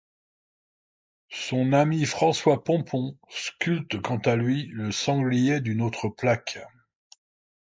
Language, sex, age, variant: French, male, 60-69, Français de métropole